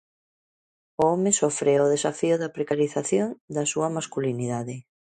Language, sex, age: Galician, female, 40-49